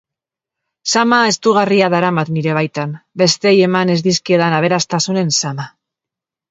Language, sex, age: Basque, female, 30-39